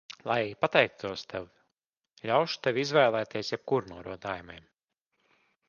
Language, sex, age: Latvian, male, 30-39